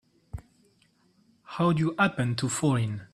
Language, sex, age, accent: English, male, 30-39, England English